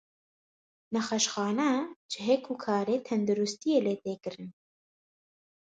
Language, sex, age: Kurdish, female, 19-29